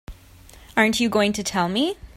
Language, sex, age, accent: English, female, 19-29, Canadian English